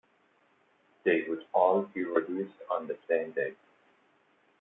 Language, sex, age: English, male, 30-39